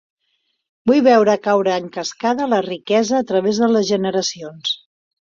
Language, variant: Catalan, Central